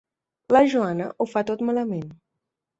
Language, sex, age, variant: Catalan, female, 19-29, Balear